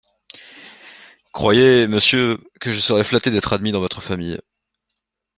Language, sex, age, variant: French, male, 19-29, Français de métropole